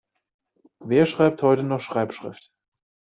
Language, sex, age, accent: German, male, 30-39, Deutschland Deutsch